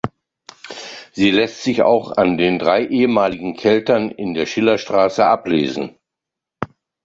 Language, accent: German, Deutschland Deutsch